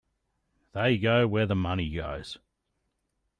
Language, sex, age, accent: English, male, 30-39, Australian English